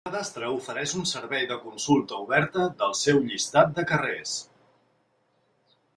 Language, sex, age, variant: Catalan, male, 40-49, Central